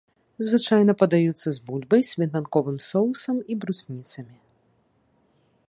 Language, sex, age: Belarusian, female, 30-39